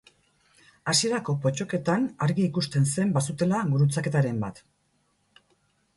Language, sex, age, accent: Basque, female, 40-49, Erdialdekoa edo Nafarra (Gipuzkoa, Nafarroa)